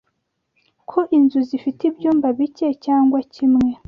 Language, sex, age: Kinyarwanda, female, 19-29